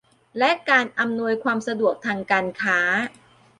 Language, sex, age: Thai, female, 40-49